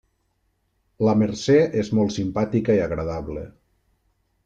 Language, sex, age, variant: Catalan, male, 40-49, Nord-Occidental